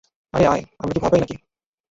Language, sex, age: Bengali, male, 19-29